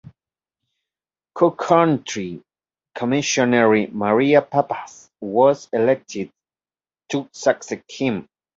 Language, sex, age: English, male, 30-39